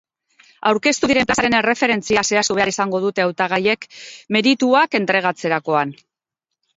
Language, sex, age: Basque, female, 50-59